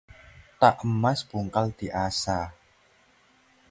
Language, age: Indonesian, 19-29